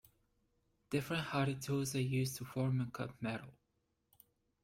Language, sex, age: English, male, 19-29